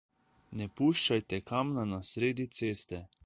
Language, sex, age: Slovenian, male, 19-29